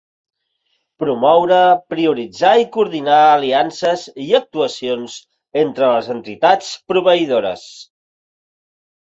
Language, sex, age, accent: Catalan, male, 40-49, Català central